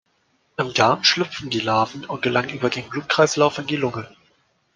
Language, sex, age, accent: German, male, 19-29, Deutschland Deutsch